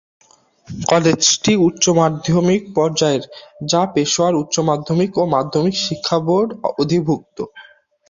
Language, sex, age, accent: Bengali, male, under 19, Standard Bengali